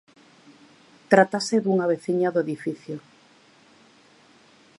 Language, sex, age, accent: Galician, female, 40-49, Atlántico (seseo e gheada)